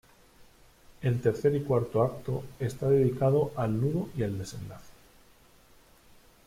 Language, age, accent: Spanish, 40-49, España: Centro-Sur peninsular (Madrid, Toledo, Castilla-La Mancha)